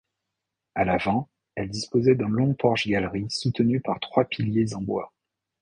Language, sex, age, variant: French, male, 50-59, Français de métropole